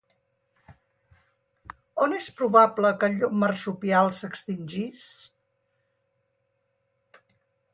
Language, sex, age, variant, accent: Catalan, female, 60-69, Central, central